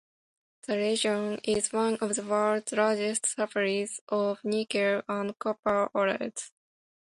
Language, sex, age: English, female, 19-29